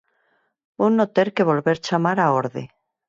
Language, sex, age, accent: Galician, female, 40-49, Normativo (estándar)